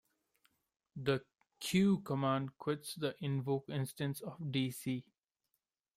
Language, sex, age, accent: English, male, 19-29, India and South Asia (India, Pakistan, Sri Lanka)